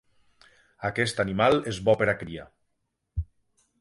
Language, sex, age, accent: Catalan, male, 40-49, valencià